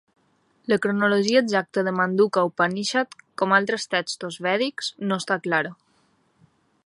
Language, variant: Catalan, Balear